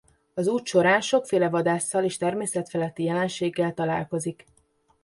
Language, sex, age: Hungarian, female, 19-29